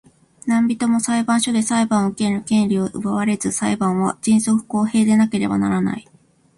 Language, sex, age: Japanese, female, 40-49